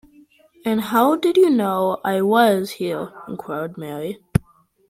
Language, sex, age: English, male, under 19